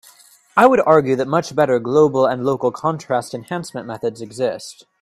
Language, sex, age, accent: English, male, 19-29, United States English